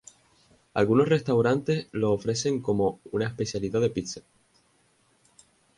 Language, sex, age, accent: Spanish, male, 19-29, España: Islas Canarias